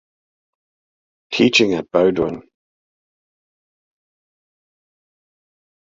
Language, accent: English, Irish English